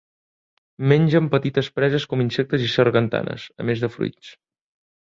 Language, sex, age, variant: Catalan, male, 19-29, Central